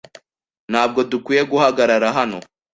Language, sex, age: Kinyarwanda, male, 19-29